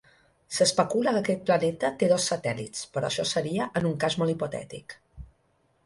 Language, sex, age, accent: Catalan, female, 40-49, balear; central